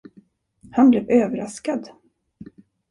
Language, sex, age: Swedish, female, 40-49